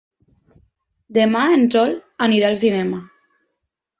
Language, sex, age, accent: Catalan, female, 19-29, valencià